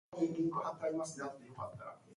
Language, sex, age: English, female, 19-29